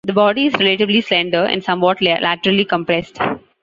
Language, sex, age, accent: English, female, 19-29, India and South Asia (India, Pakistan, Sri Lanka)